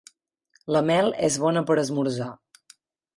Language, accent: Catalan, gironí